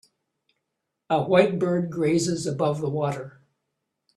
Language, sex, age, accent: English, male, 60-69, Canadian English